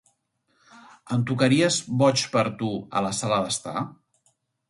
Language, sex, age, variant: Catalan, male, 40-49, Central